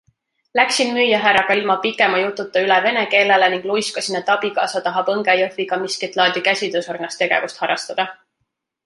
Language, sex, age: Estonian, female, 19-29